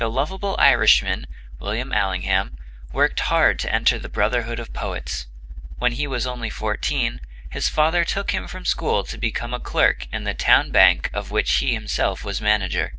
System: none